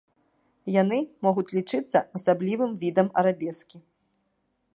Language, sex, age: Belarusian, female, 30-39